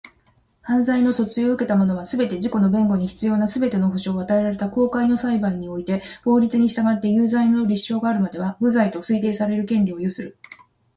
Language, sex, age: Japanese, female, 50-59